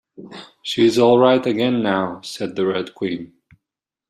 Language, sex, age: English, male, 19-29